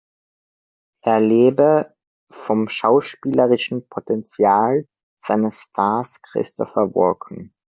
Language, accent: German, Österreichisches Deutsch